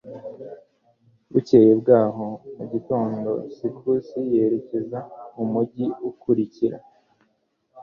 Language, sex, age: Kinyarwanda, male, 19-29